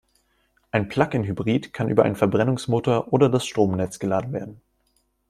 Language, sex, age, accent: German, male, 19-29, Deutschland Deutsch